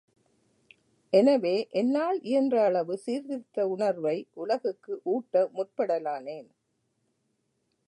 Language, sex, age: Tamil, female, 70-79